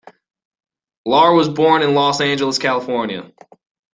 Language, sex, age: English, male, 19-29